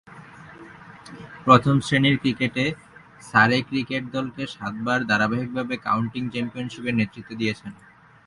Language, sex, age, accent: Bengali, male, 19-29, fluent